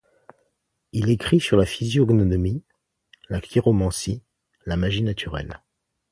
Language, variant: French, Français de métropole